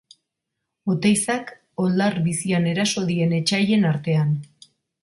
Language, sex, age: Basque, female, 40-49